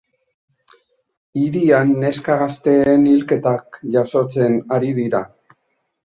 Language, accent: Basque, Mendebalekoa (Araba, Bizkaia, Gipuzkoako mendebaleko herri batzuk)